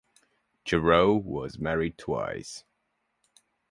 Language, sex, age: English, male, 19-29